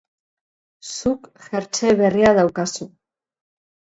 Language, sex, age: Basque, female, 50-59